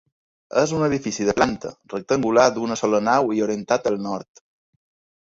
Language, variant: Catalan, Balear